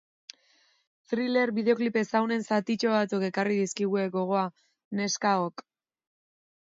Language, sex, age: Basque, female, 30-39